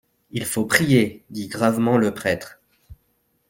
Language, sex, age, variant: French, male, 30-39, Français de métropole